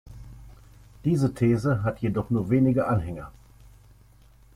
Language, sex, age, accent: German, male, 50-59, Deutschland Deutsch